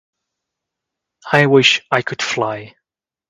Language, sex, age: English, male, 40-49